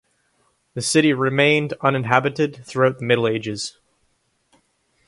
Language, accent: English, Canadian English